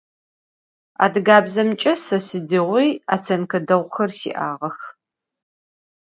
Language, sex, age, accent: Adyghe, female, 40-49, Кıэмгуй (Çemguy)